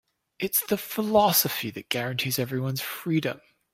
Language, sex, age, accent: English, male, 40-49, New Zealand English